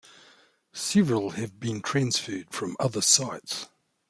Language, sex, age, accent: English, male, 50-59, New Zealand English